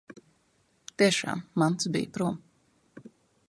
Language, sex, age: Latvian, female, 19-29